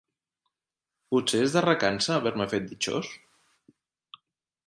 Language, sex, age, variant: Catalan, male, 30-39, Central